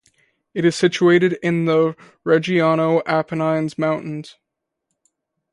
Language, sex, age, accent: English, male, 19-29, Canadian English